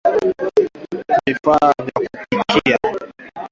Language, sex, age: Swahili, male, 19-29